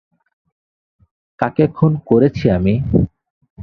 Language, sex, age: Bengali, male, 19-29